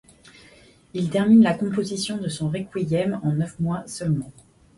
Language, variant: French, Français de métropole